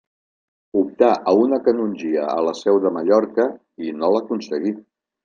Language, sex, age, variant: Catalan, male, 60-69, Central